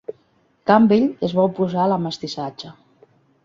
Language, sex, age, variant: Catalan, female, 50-59, Central